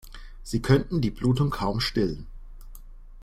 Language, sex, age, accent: German, male, 30-39, Deutschland Deutsch